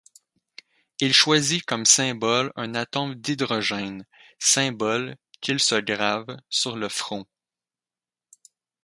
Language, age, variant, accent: French, 19-29, Français d'Amérique du Nord, Français du Canada